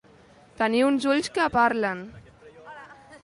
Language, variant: Catalan, Central